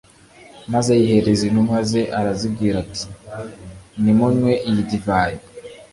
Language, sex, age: Kinyarwanda, male, 19-29